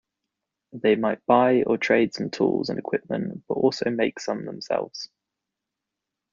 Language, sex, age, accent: English, male, 19-29, England English